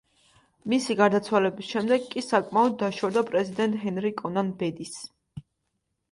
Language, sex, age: Georgian, female, 19-29